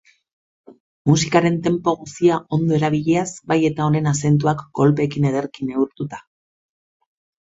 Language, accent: Basque, Erdialdekoa edo Nafarra (Gipuzkoa, Nafarroa)